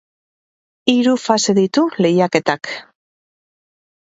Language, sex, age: Basque, female, 30-39